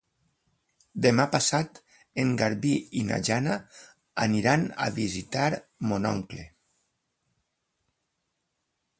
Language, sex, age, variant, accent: Catalan, male, 60-69, Valencià central, valencià